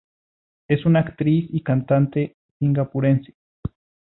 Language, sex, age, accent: Spanish, male, 30-39, Andino-Pacífico: Colombia, Perú, Ecuador, oeste de Bolivia y Venezuela andina